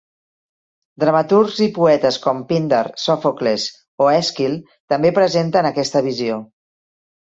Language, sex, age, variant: Catalan, female, 40-49, Central